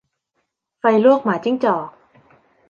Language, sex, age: Thai, female, 19-29